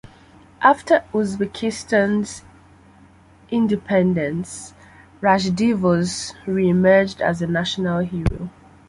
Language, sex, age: English, female, 30-39